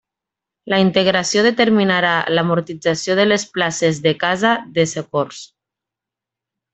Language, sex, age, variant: Catalan, female, 19-29, Nord-Occidental